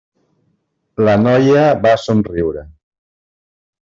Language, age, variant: Catalan, 50-59, Central